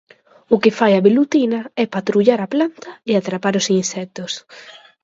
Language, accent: Galician, Central (gheada); Oriental (común en zona oriental)